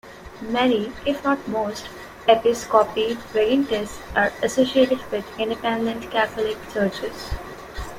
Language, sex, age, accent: English, female, 19-29, India and South Asia (India, Pakistan, Sri Lanka)